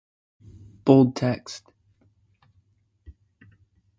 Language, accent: English, United States English